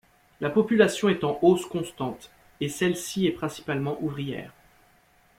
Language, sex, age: French, male, 30-39